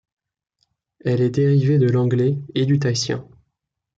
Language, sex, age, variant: French, male, 19-29, Français de métropole